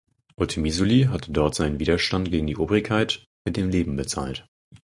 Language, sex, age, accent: German, male, 19-29, Deutschland Deutsch